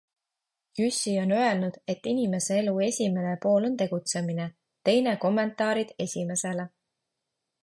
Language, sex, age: Estonian, female, 30-39